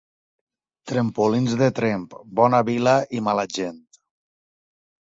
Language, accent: Catalan, valencià